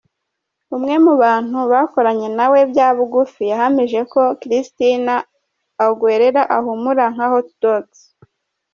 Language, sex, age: Kinyarwanda, male, 30-39